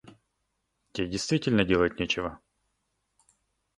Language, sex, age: Russian, male, 30-39